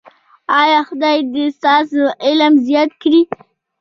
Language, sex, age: Pashto, female, under 19